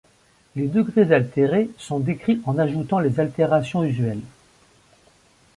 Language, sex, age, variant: French, male, 50-59, Français de métropole